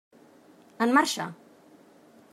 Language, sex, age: Catalan, female, 40-49